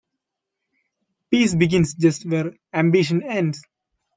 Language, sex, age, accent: English, male, 19-29, India and South Asia (India, Pakistan, Sri Lanka)